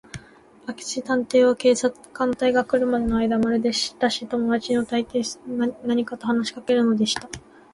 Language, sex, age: Japanese, female, 19-29